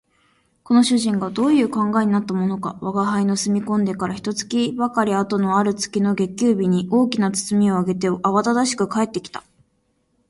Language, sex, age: Japanese, female, 19-29